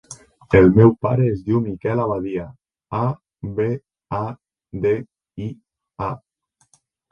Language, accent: Catalan, valencià